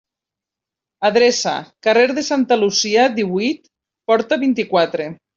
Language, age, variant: Catalan, 40-49, Central